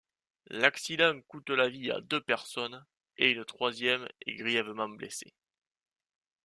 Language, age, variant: French, 19-29, Français de métropole